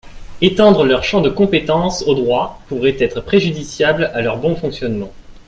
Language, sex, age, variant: French, male, 19-29, Français de métropole